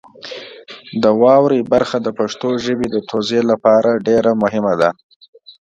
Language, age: Pashto, 30-39